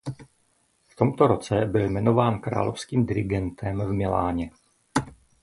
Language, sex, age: Czech, male, 50-59